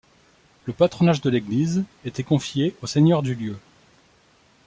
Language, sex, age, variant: French, male, 40-49, Français de métropole